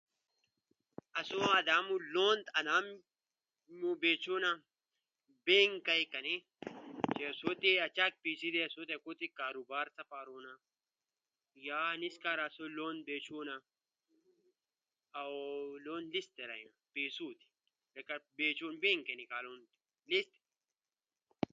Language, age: Ushojo, under 19